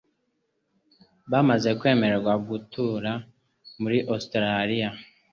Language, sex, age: Kinyarwanda, male, 19-29